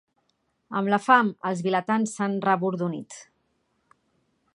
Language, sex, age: Catalan, female, 40-49